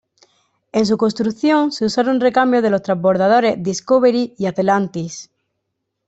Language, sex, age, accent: Spanish, female, 19-29, España: Sur peninsular (Andalucia, Extremadura, Murcia)